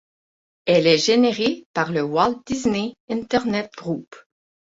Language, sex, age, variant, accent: French, female, 30-39, Français d'Amérique du Nord, Français du Canada